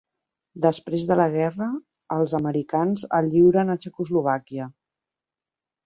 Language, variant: Catalan, Central